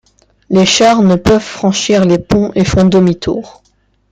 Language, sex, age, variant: French, male, under 19, Français de métropole